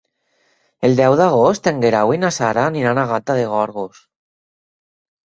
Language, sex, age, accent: Catalan, male, 30-39, valencià; valencià meridional